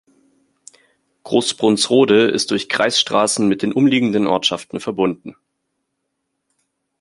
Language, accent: German, Deutschland Deutsch